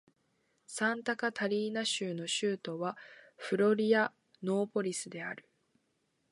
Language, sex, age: Japanese, female, under 19